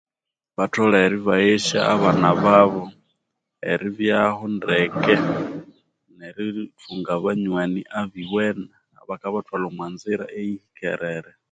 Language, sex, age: Konzo, male, 30-39